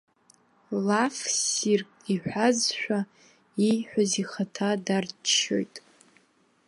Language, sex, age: Abkhazian, female, under 19